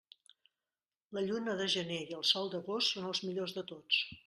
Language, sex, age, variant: Catalan, female, 40-49, Central